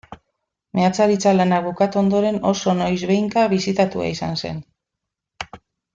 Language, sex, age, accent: Basque, female, 40-49, Mendebalekoa (Araba, Bizkaia, Gipuzkoako mendebaleko herri batzuk)